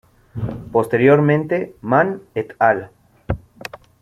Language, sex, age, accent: Spanish, male, 30-39, México